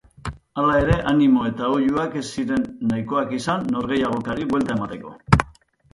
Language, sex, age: Basque, male, 50-59